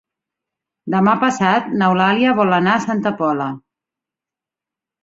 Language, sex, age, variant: Catalan, female, 40-49, Central